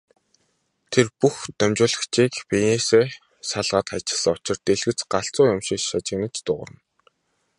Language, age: Mongolian, 19-29